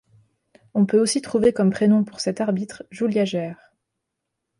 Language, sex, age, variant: French, female, 19-29, Français de métropole